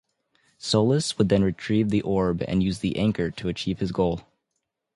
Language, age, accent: English, 19-29, United States English